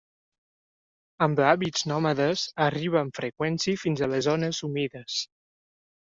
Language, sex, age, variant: Catalan, male, 19-29, Septentrional